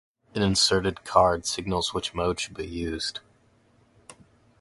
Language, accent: English, United States English